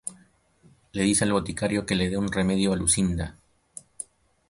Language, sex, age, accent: Spanish, male, 30-39, Peru